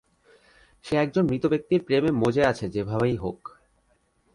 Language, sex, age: Bengali, male, 19-29